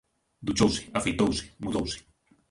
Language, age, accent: Galician, 19-29, Central (gheada)